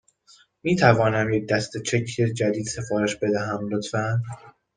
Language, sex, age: Persian, male, 19-29